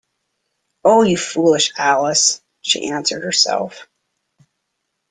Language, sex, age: English, female, 50-59